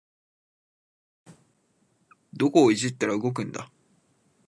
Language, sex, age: Japanese, male, 19-29